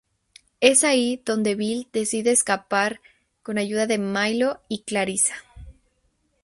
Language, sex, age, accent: Spanish, female, under 19, México